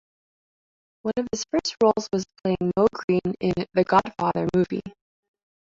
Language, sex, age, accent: English, female, 19-29, United States English